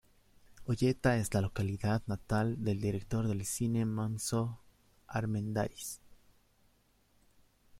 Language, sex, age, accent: Spanish, male, 19-29, Andino-Pacífico: Colombia, Perú, Ecuador, oeste de Bolivia y Venezuela andina